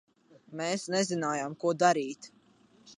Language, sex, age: Latvian, male, under 19